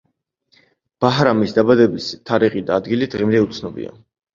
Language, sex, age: Georgian, male, 19-29